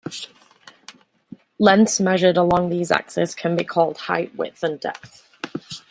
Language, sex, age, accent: English, female, 30-39, England English